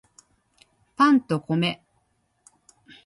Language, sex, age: Japanese, female, 50-59